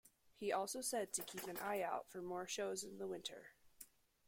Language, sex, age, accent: English, female, under 19, United States English